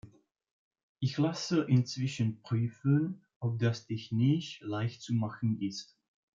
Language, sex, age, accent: German, male, 19-29, Deutschland Deutsch